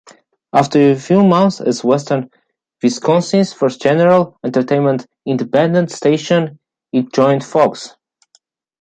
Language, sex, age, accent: English, male, 19-29, United States English